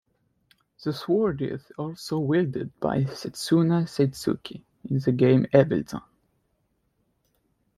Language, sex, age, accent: English, male, 19-29, United States English